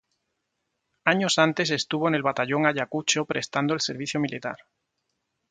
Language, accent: Spanish, España: Sur peninsular (Andalucia, Extremadura, Murcia)